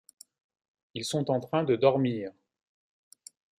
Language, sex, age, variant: French, male, 50-59, Français de métropole